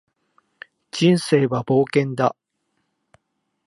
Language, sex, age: Japanese, male, 50-59